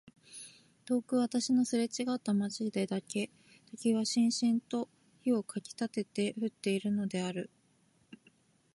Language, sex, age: Japanese, female, 30-39